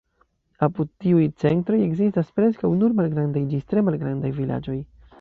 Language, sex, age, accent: Esperanto, male, under 19, Internacia